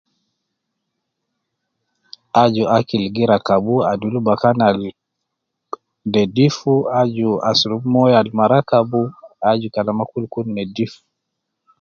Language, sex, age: Nubi, male, 50-59